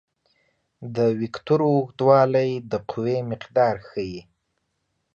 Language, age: Pashto, 19-29